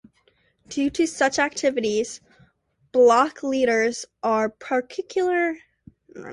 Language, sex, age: English, female, under 19